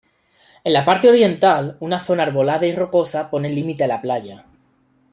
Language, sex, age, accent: Spanish, male, 30-39, España: Sur peninsular (Andalucia, Extremadura, Murcia)